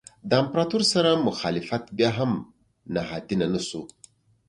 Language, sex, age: Pashto, male, 30-39